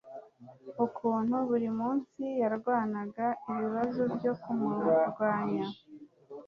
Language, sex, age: Kinyarwanda, female, 30-39